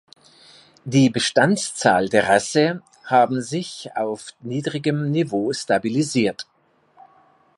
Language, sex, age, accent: German, male, 60-69, Österreichisches Deutsch